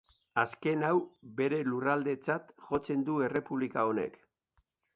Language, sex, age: Basque, male, 60-69